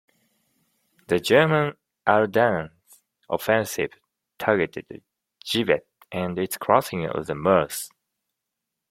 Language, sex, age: English, male, 50-59